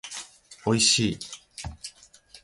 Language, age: Japanese, 40-49